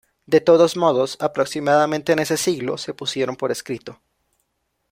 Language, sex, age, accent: Spanish, male, 19-29, México